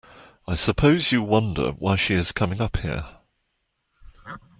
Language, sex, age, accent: English, male, 60-69, England English